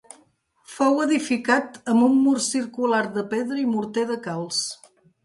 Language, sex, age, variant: Catalan, female, 60-69, Central